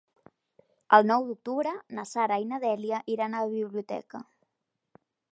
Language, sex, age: Catalan, female, 19-29